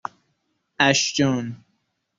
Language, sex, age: Persian, male, 19-29